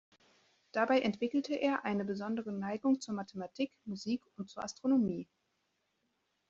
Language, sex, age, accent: German, female, 19-29, Deutschland Deutsch